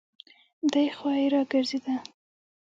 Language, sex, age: Pashto, female, 19-29